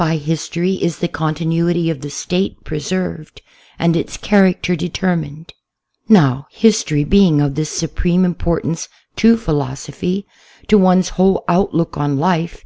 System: none